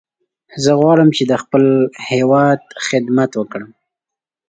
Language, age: Pashto, 19-29